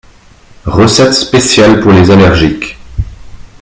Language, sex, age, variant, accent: French, male, 19-29, Français d'Europe, Français de Suisse